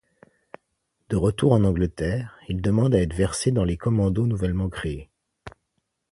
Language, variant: French, Français de métropole